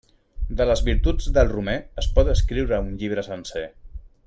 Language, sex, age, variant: Catalan, male, 40-49, Central